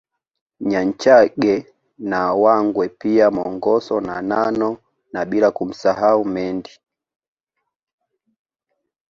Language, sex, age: Swahili, male, 19-29